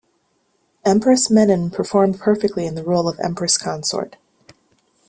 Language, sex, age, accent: English, female, 30-39, United States English